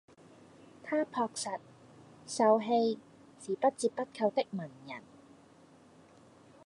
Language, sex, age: Cantonese, female, 30-39